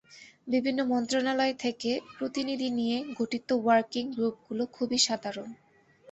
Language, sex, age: Bengali, female, 19-29